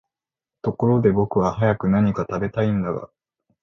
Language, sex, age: Japanese, male, 19-29